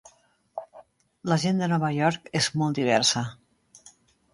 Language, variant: Catalan, Central